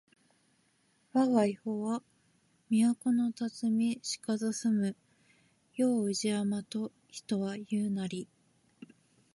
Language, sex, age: Japanese, female, 30-39